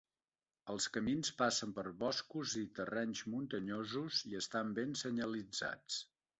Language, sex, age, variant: Catalan, male, 50-59, Central